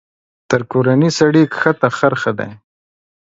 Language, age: Pashto, 30-39